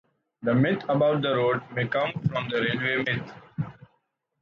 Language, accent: English, India and South Asia (India, Pakistan, Sri Lanka)